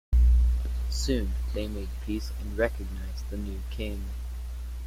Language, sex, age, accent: English, male, under 19, United States English